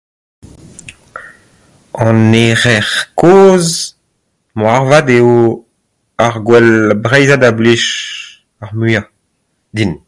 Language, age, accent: Breton, 30-39, Kerneveg; Leoneg